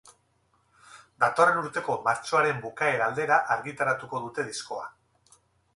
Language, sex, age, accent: Basque, male, 50-59, Erdialdekoa edo Nafarra (Gipuzkoa, Nafarroa)